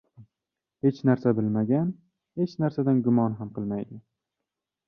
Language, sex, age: Uzbek, male, 19-29